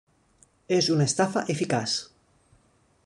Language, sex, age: Catalan, male, 40-49